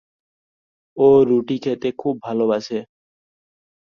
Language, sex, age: Bengali, male, 19-29